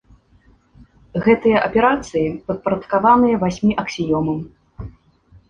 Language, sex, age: Belarusian, female, 40-49